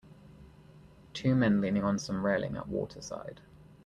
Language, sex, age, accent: English, male, 19-29, England English